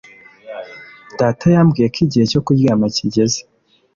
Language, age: Kinyarwanda, 19-29